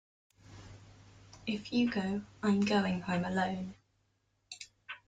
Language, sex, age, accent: English, female, under 19, England English